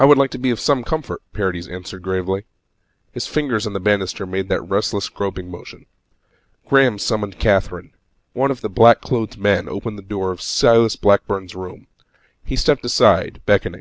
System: none